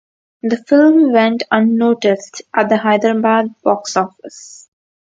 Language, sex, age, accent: English, female, under 19, India and South Asia (India, Pakistan, Sri Lanka)